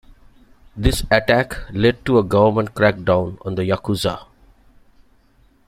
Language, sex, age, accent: English, male, 40-49, India and South Asia (India, Pakistan, Sri Lanka)